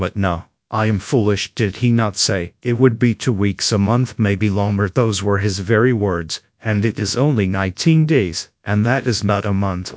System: TTS, GradTTS